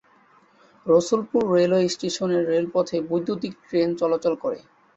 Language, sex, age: Bengali, male, 19-29